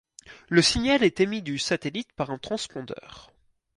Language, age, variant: French, 19-29, Français de métropole